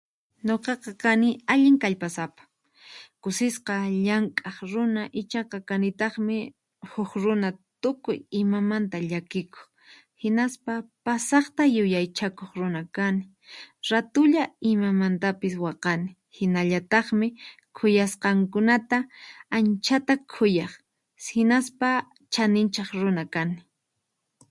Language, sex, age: Puno Quechua, female, 19-29